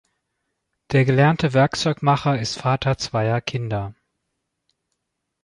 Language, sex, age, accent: German, male, 40-49, Deutschland Deutsch